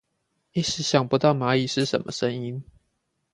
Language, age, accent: Chinese, 19-29, 出生地：彰化縣